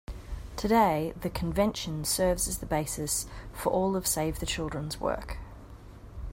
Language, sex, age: English, female, 30-39